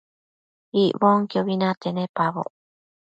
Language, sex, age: Matsés, female, 30-39